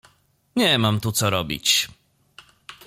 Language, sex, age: Polish, male, 30-39